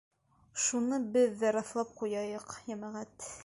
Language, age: Bashkir, 19-29